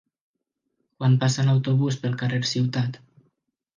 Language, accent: Catalan, valencià